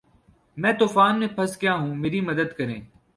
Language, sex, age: Urdu, male, 19-29